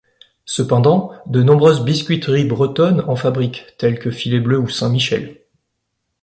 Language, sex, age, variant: French, male, 30-39, Français de métropole